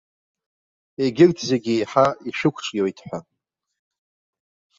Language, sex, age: Abkhazian, male, 40-49